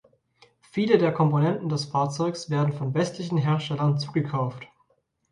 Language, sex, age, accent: German, male, 19-29, Deutschland Deutsch